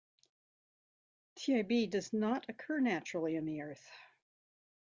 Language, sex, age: English, female, 70-79